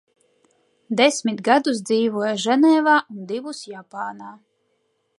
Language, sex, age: Latvian, female, 19-29